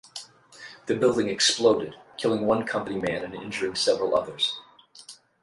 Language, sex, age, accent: English, male, 50-59, United States English